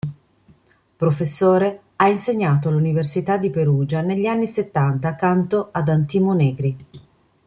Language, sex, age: Italian, female, 50-59